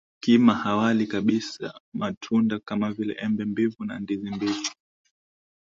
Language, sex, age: Swahili, male, 19-29